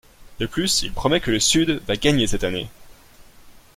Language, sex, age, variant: French, male, 19-29, Français de métropole